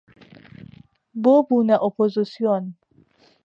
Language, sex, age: Central Kurdish, female, 30-39